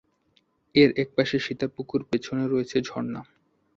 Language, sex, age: Bengali, male, 19-29